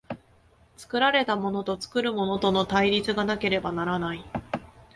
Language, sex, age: Japanese, female, 30-39